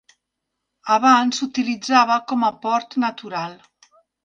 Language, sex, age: Catalan, female, 50-59